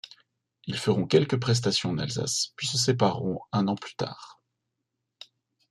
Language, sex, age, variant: French, male, 30-39, Français de métropole